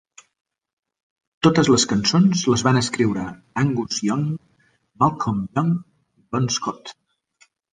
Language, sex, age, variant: Catalan, male, 40-49, Central